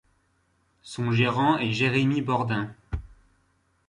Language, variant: French, Français de métropole